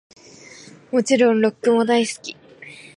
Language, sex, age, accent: Japanese, female, 19-29, 標準語